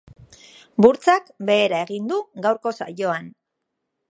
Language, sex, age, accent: Basque, female, 40-49, Mendebalekoa (Araba, Bizkaia, Gipuzkoako mendebaleko herri batzuk)